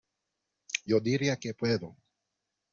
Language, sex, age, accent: Spanish, male, 19-29, México